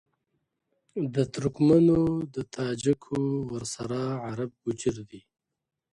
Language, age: Pashto, 30-39